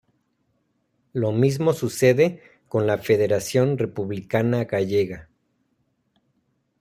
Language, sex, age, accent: Spanish, male, 30-39, México